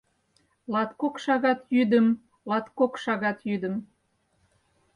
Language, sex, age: Mari, female, 60-69